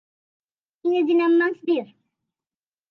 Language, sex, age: Bengali, male, 19-29